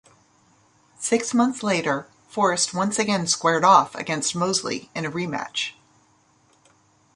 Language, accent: English, United States English